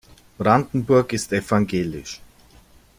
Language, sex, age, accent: German, male, 40-49, Deutschland Deutsch